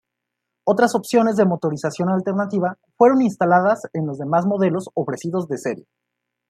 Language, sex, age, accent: Spanish, male, 19-29, México